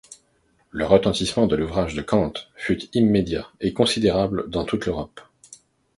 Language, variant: French, Français de métropole